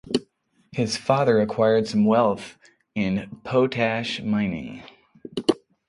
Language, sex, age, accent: English, male, 40-49, United States English